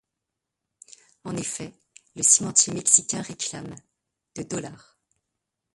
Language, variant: French, Français de métropole